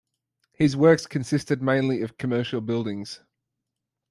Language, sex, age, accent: English, male, 19-29, Australian English